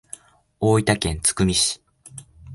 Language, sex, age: Japanese, male, under 19